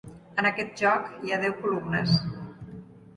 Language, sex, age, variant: Catalan, female, 40-49, Central